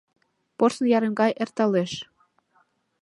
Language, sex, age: Mari, female, under 19